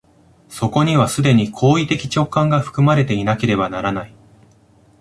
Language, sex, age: Japanese, male, 19-29